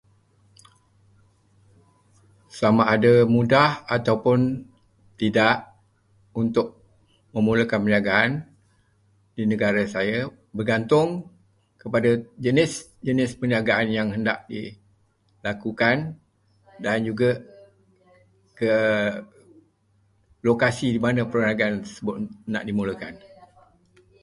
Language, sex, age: Malay, male, 70-79